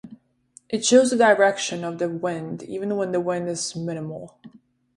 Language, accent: English, Czech